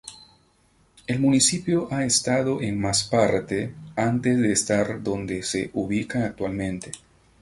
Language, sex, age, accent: Spanish, male, 30-39, Andino-Pacífico: Colombia, Perú, Ecuador, oeste de Bolivia y Venezuela andina